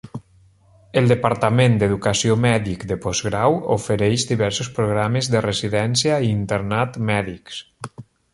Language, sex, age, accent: Catalan, male, 30-39, valencià